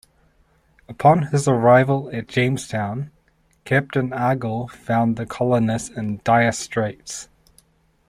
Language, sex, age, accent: English, male, 30-39, New Zealand English